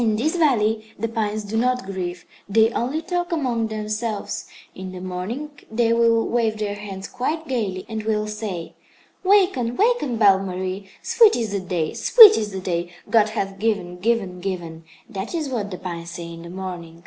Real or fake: real